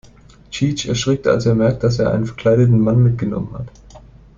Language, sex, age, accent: German, male, 19-29, Deutschland Deutsch